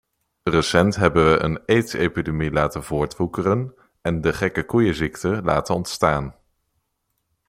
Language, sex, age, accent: Dutch, male, under 19, Nederlands Nederlands